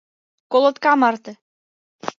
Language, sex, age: Mari, female, 19-29